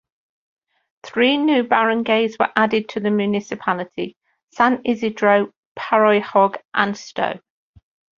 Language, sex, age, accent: English, female, 50-59, England English